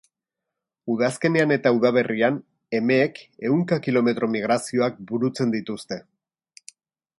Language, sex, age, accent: Basque, male, 50-59, Erdialdekoa edo Nafarra (Gipuzkoa, Nafarroa)